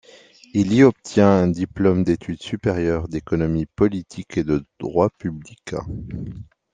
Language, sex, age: French, male, 30-39